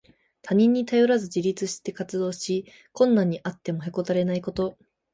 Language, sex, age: Japanese, female, 19-29